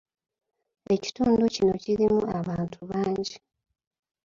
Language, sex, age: Ganda, female, 30-39